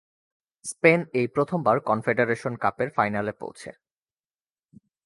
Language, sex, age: Bengali, male, 19-29